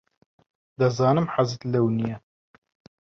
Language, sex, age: Central Kurdish, male, 19-29